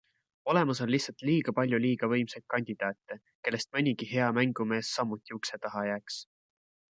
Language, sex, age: Estonian, male, 19-29